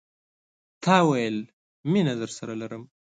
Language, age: Pashto, 19-29